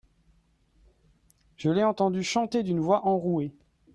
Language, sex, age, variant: French, male, 30-39, Français de métropole